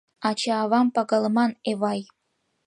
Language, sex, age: Mari, female, under 19